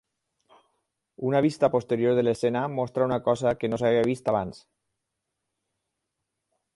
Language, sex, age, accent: Catalan, male, 50-59, valencià